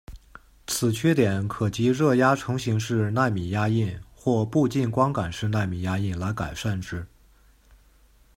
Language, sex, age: Chinese, male, 30-39